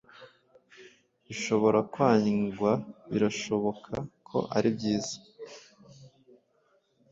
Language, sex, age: Kinyarwanda, male, 19-29